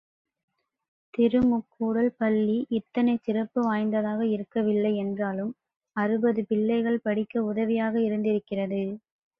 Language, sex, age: Tamil, female, under 19